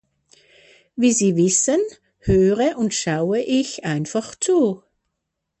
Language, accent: German, Schweizerdeutsch